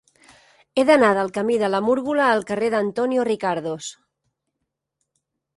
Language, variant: Catalan, Central